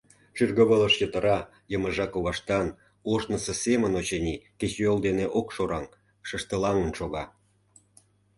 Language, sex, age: Mari, male, 50-59